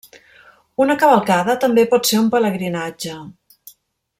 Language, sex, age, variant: Catalan, female, 50-59, Central